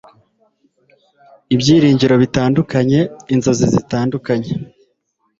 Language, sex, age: Kinyarwanda, male, 19-29